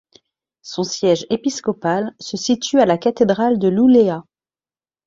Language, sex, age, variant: French, female, 40-49, Français de métropole